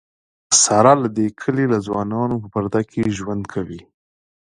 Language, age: Pashto, 30-39